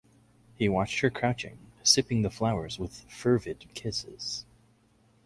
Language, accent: English, United States English